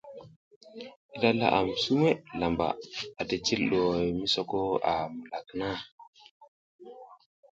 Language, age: South Giziga, 19-29